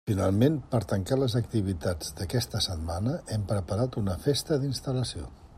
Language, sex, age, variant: Catalan, male, 60-69, Central